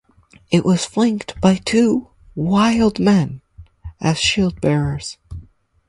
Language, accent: English, United States English